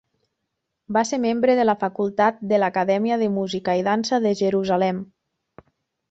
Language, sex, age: Catalan, female, 30-39